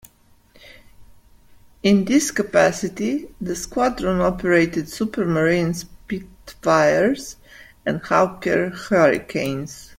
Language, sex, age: English, female, 50-59